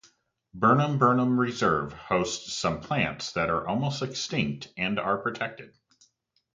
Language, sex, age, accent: English, male, 30-39, United States English